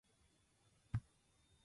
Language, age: Japanese, 19-29